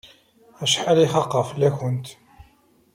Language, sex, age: Kabyle, male, 30-39